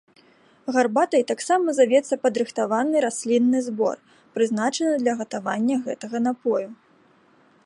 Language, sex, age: Belarusian, female, 19-29